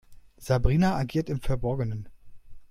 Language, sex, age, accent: German, male, 30-39, Deutschland Deutsch